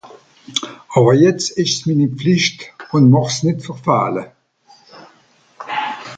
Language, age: Swiss German, 60-69